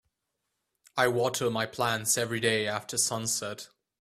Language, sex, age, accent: English, male, 19-29, England English